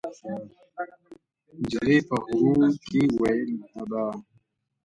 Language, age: Pashto, 19-29